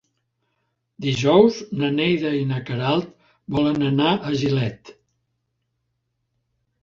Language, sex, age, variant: Catalan, male, 70-79, Central